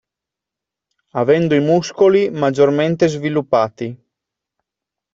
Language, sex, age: Italian, male, 30-39